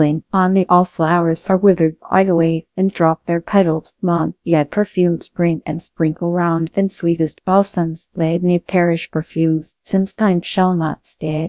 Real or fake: fake